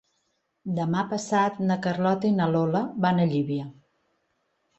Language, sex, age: Catalan, female, 50-59